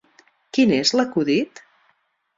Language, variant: Catalan, Central